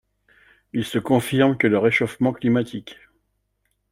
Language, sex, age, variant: French, male, 40-49, Français de métropole